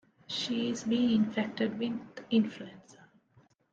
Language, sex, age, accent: English, female, 30-39, India and South Asia (India, Pakistan, Sri Lanka)